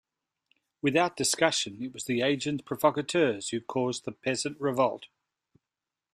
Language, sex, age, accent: English, male, 50-59, Australian English